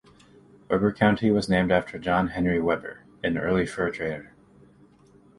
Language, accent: English, United States English